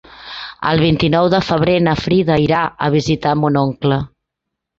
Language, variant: Catalan, Central